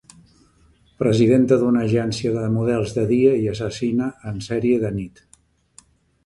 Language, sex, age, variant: Catalan, male, 70-79, Central